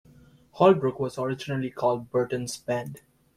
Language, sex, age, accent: English, male, 19-29, United States English